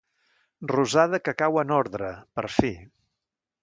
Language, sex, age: Catalan, male, 60-69